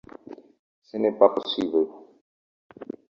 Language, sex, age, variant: Catalan, male, 50-59, Central